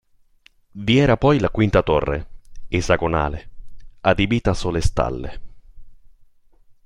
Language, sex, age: Italian, male, 19-29